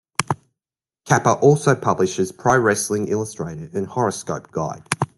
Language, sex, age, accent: English, male, 19-29, Australian English